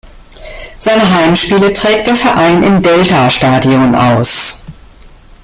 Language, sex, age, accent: German, female, 60-69, Deutschland Deutsch